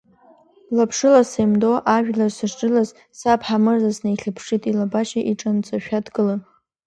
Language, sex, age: Abkhazian, female, under 19